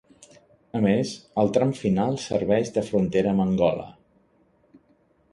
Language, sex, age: Catalan, male, 50-59